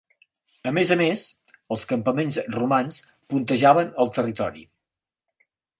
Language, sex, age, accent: Catalan, male, 60-69, central; septentrional